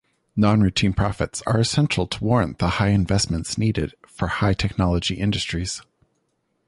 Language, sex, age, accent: English, male, 30-39, United States English